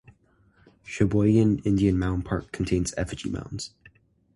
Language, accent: English, United States English